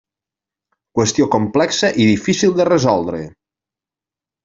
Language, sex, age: Catalan, male, 40-49